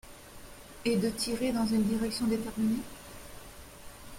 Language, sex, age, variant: French, female, 50-59, Français de métropole